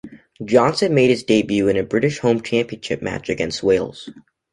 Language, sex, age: English, male, under 19